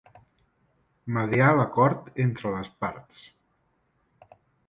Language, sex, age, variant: Catalan, male, 30-39, Central